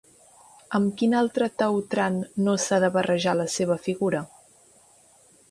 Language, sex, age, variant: Catalan, female, 19-29, Central